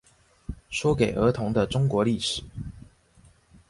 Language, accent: Chinese, 出生地：新北市